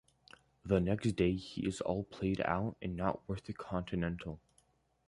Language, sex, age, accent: English, male, under 19, United States English